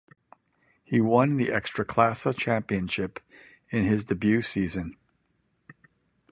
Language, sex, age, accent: English, male, 60-69, United States English